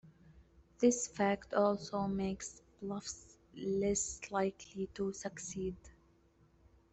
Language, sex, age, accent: English, female, 19-29, United States English